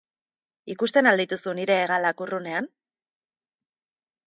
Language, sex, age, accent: Basque, female, 30-39, Erdialdekoa edo Nafarra (Gipuzkoa, Nafarroa)